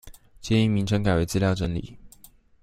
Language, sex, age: Chinese, male, 19-29